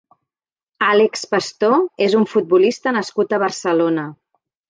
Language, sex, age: Catalan, female, 50-59